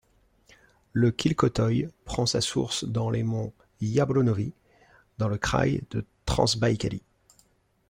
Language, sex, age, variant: French, male, 40-49, Français de métropole